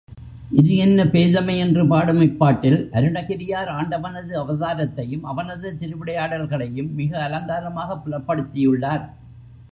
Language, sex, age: Tamil, male, 70-79